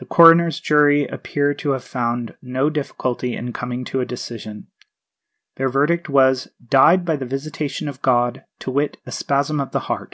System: none